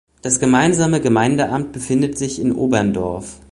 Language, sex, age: German, male, 19-29